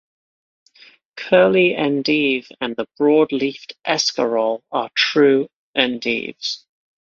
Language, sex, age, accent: English, male, 30-39, England English